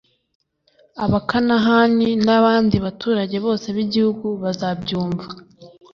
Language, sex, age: Kinyarwanda, female, under 19